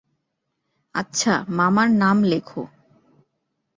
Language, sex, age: Bengali, female, 19-29